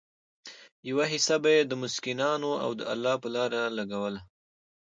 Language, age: Pashto, 19-29